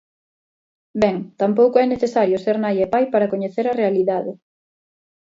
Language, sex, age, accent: Galician, female, 19-29, Normativo (estándar)